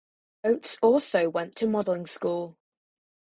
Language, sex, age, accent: English, male, under 19, England English